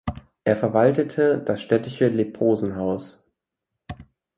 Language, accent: German, Deutschland Deutsch